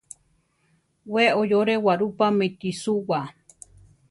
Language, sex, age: Central Tarahumara, female, 50-59